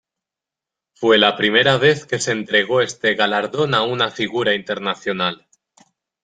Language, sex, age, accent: Spanish, male, 19-29, España: Norte peninsular (Asturias, Castilla y León, Cantabria, País Vasco, Navarra, Aragón, La Rioja, Guadalajara, Cuenca)